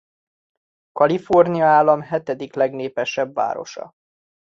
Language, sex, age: Hungarian, male, 30-39